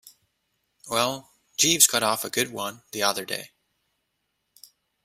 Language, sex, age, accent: English, male, 30-39, United States English